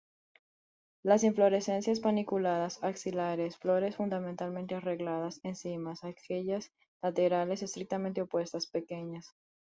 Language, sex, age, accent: Spanish, female, 19-29, Andino-Pacífico: Colombia, Perú, Ecuador, oeste de Bolivia y Venezuela andina